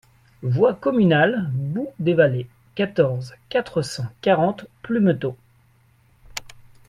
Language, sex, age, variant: French, male, 40-49, Français de métropole